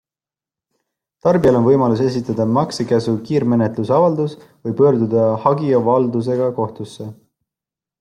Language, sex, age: Estonian, male, 19-29